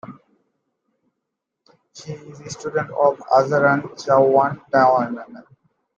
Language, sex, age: English, male, 19-29